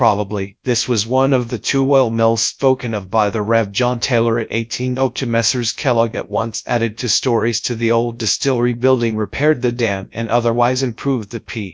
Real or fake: fake